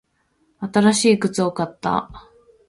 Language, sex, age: Japanese, female, 19-29